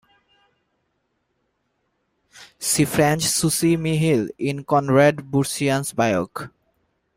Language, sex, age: English, male, 19-29